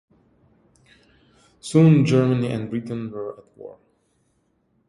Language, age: English, 40-49